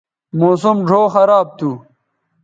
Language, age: Bateri, 19-29